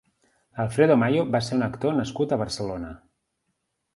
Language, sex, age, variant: Catalan, male, 40-49, Central